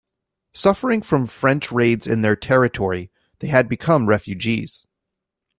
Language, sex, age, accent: English, male, 30-39, United States English